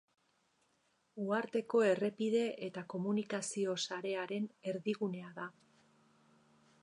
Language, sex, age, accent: Basque, female, 50-59, Erdialdekoa edo Nafarra (Gipuzkoa, Nafarroa)